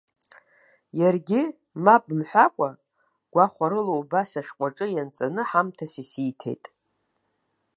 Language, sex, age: Abkhazian, female, 50-59